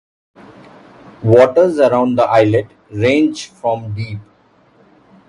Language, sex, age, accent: English, male, 30-39, India and South Asia (India, Pakistan, Sri Lanka)